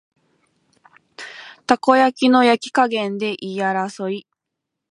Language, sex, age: Japanese, female, 19-29